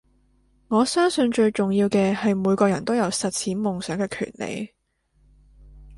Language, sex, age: Cantonese, female, 19-29